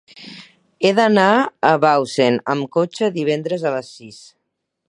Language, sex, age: Catalan, female, 30-39